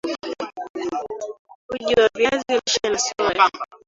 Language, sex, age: Swahili, female, 19-29